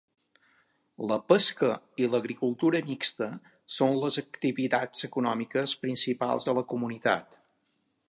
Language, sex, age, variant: Catalan, male, 50-59, Balear